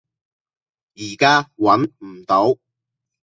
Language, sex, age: Cantonese, male, 40-49